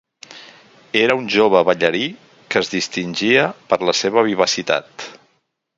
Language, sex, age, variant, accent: Catalan, male, 50-59, Central, Barceloní